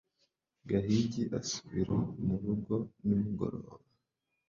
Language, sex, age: Kinyarwanda, male, 19-29